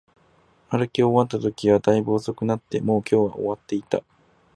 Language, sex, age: Japanese, male, 19-29